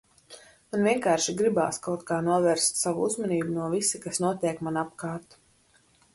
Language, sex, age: Latvian, female, 19-29